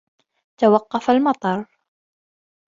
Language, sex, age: Arabic, female, 19-29